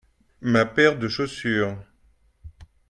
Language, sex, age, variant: French, male, 50-59, Français de métropole